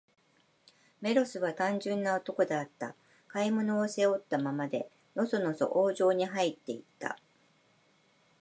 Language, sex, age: Japanese, female, 50-59